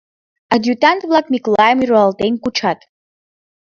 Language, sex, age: Mari, female, 19-29